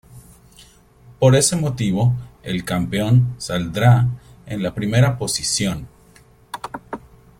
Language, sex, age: Spanish, male, 30-39